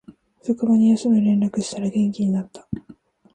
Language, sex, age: Japanese, female, 19-29